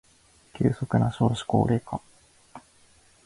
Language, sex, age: Japanese, male, 19-29